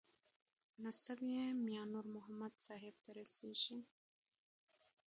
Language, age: Pashto, under 19